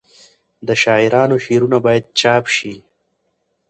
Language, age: Pashto, 19-29